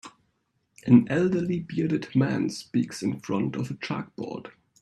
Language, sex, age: English, male, 19-29